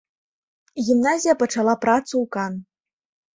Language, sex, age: Belarusian, female, 19-29